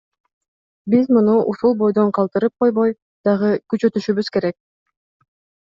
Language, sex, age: Kyrgyz, female, 19-29